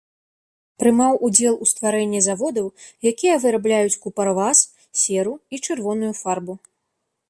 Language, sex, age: Belarusian, female, 19-29